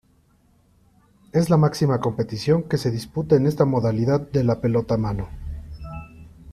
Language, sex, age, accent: Spanish, male, 30-39, México